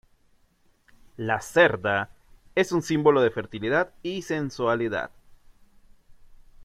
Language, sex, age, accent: Spanish, male, 30-39, México